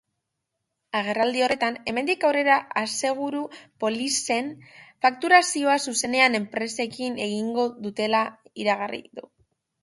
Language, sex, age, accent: Basque, female, under 19, Mendebalekoa (Araba, Bizkaia, Gipuzkoako mendebaleko herri batzuk)